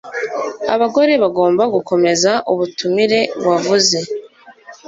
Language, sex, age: Kinyarwanda, female, 19-29